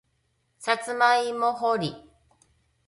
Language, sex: Japanese, female